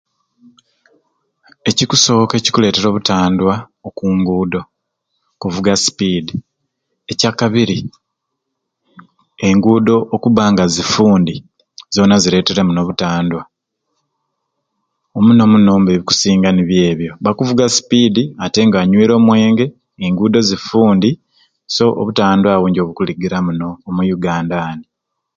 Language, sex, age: Ruuli, male, 40-49